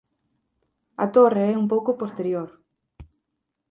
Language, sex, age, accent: Galician, female, 30-39, Atlántico (seseo e gheada)